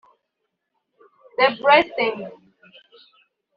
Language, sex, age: Kinyarwanda, male, 19-29